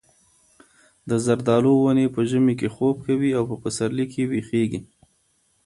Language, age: Pashto, 30-39